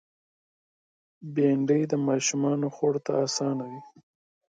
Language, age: Pashto, 19-29